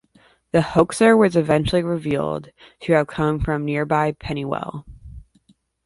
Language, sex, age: English, female, 19-29